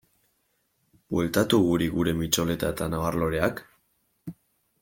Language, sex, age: Basque, male, 19-29